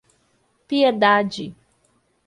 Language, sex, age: Portuguese, female, 30-39